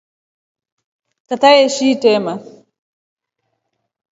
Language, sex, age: Rombo, female, 30-39